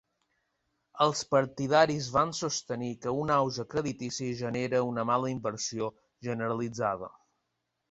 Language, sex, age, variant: Catalan, male, 30-39, Balear